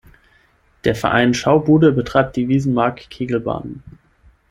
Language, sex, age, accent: German, male, 19-29, Deutschland Deutsch